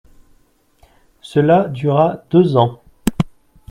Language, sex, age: French, male, 30-39